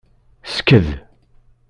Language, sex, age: Kabyle, male, 40-49